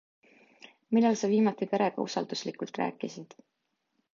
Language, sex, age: Estonian, female, 19-29